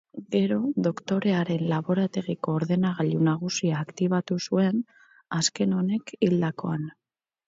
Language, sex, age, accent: Basque, female, 19-29, Mendebalekoa (Araba, Bizkaia, Gipuzkoako mendebaleko herri batzuk)